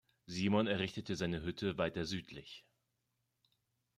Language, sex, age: German, male, 30-39